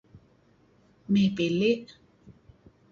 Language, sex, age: Kelabit, female, 50-59